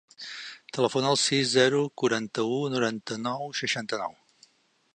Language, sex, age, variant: Catalan, male, 60-69, Central